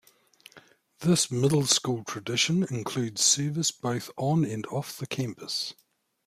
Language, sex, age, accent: English, male, 50-59, New Zealand English